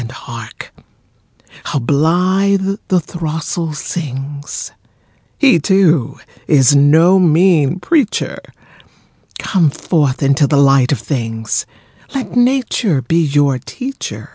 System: none